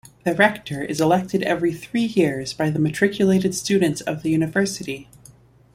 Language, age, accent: English, 19-29, United States English